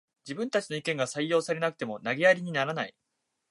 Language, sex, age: Japanese, male, 19-29